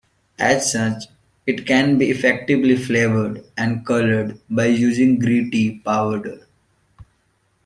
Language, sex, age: English, male, 19-29